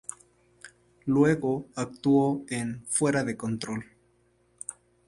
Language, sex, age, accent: Spanish, male, 19-29, México